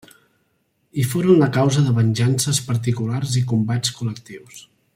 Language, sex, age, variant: Catalan, male, 19-29, Central